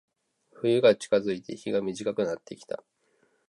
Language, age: Japanese, 30-39